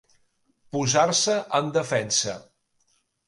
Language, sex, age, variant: Catalan, male, 40-49, Central